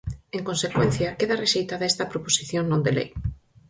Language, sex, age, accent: Galician, female, 30-39, Normativo (estándar)